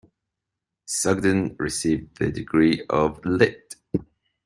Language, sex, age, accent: English, male, 40-49, Scottish English